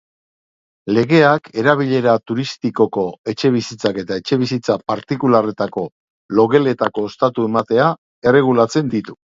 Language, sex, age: Basque, male, 60-69